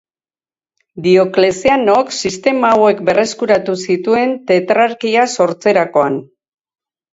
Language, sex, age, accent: Basque, female, 70-79, Erdialdekoa edo Nafarra (Gipuzkoa, Nafarroa)